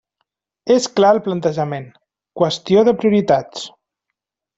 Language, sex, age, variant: Catalan, male, 30-39, Central